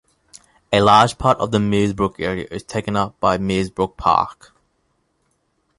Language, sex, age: English, male, 19-29